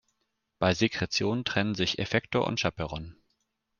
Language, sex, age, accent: German, male, 19-29, Deutschland Deutsch